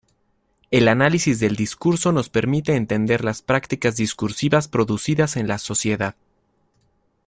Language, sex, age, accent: Spanish, male, 30-39, México